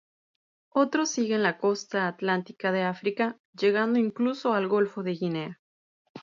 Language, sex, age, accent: Spanish, female, 30-39, México